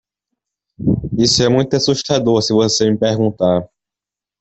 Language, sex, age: Portuguese, male, under 19